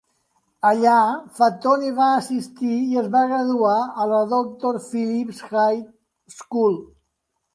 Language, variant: Catalan, Central